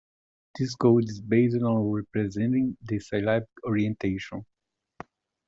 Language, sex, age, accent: English, male, 30-39, United States English